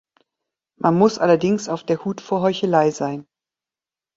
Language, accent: German, Deutschland Deutsch; Norddeutsch